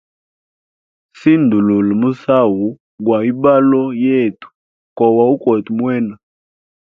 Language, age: Hemba, 30-39